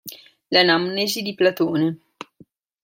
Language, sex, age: Italian, female, 19-29